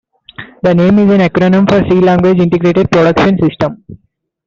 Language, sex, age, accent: English, male, 19-29, India and South Asia (India, Pakistan, Sri Lanka)